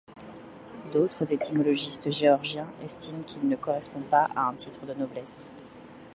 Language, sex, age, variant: French, female, 30-39, Français de métropole